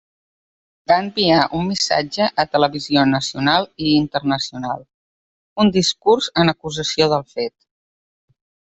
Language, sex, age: Catalan, female, 40-49